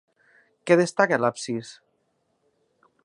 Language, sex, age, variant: Catalan, female, 40-49, Nord-Occidental